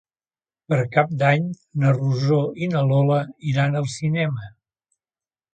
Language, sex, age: Catalan, male, 70-79